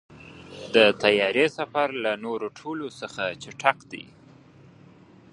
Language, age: Pashto, 19-29